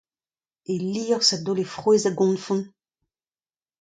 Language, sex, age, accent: Breton, female, 50-59, Kerneveg